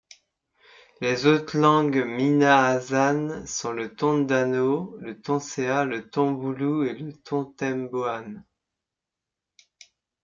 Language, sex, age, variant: French, male, 30-39, Français de métropole